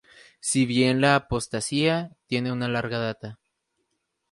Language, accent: Spanish, México